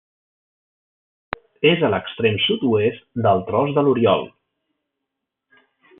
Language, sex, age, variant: Catalan, male, 40-49, Central